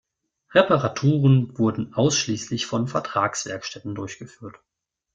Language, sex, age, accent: German, male, 30-39, Deutschland Deutsch